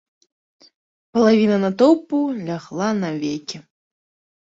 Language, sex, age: Belarusian, female, 19-29